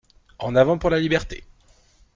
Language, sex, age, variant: French, male, 30-39, Français de métropole